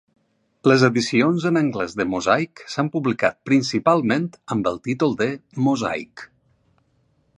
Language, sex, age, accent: Catalan, male, 50-59, valencià